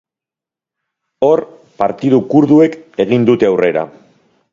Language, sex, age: Basque, male, 40-49